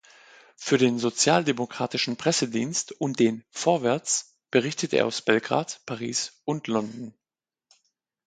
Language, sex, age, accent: German, male, 40-49, Deutschland Deutsch